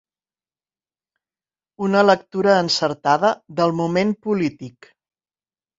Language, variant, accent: Catalan, Central, central